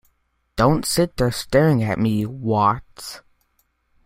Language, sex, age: English, male, under 19